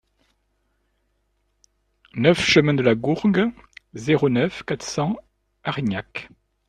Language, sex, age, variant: French, male, 50-59, Français de métropole